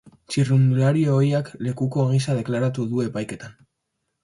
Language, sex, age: Basque, male, under 19